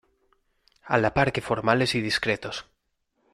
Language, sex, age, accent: Spanish, male, 19-29, España: Centro-Sur peninsular (Madrid, Toledo, Castilla-La Mancha)